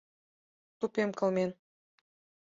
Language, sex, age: Mari, female, 19-29